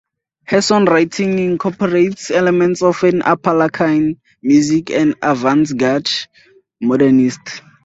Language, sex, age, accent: English, male, under 19, Southern African (South Africa, Zimbabwe, Namibia)